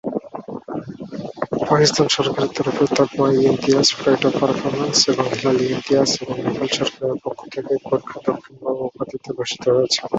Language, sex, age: Bengali, male, 19-29